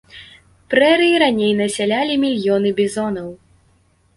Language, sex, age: Belarusian, female, under 19